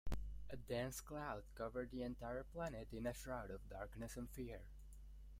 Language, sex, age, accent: English, male, 19-29, United States English